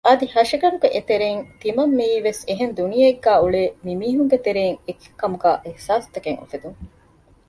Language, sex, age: Divehi, female, 40-49